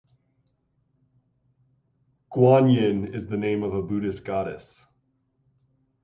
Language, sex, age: English, male, 30-39